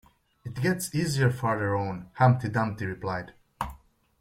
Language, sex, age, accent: English, male, 19-29, United States English